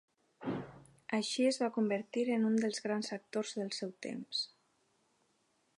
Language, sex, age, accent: Catalan, female, 30-39, valencià